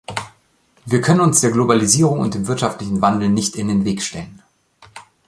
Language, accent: German, Deutschland Deutsch